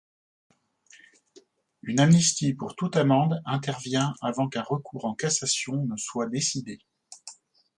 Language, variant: French, Français de métropole